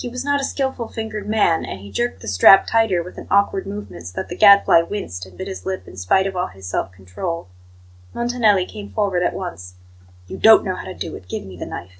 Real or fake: real